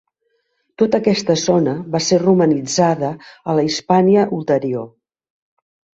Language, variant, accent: Catalan, Central, central